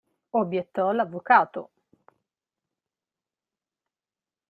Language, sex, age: Italian, female, 40-49